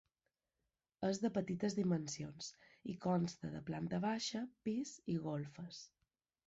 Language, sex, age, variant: Catalan, female, 30-39, Balear